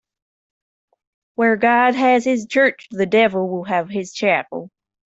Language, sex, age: English, female, under 19